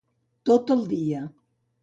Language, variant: Catalan, Central